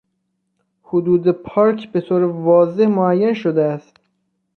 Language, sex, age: Persian, male, 19-29